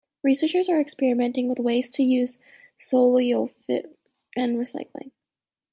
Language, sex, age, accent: English, female, under 19, United States English